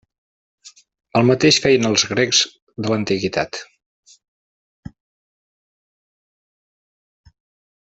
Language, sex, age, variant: Catalan, male, 50-59, Central